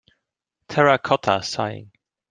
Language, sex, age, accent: English, male, 19-29, England English